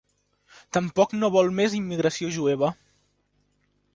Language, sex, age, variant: Catalan, male, 19-29, Central